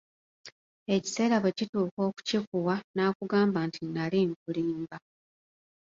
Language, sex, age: Ganda, female, 30-39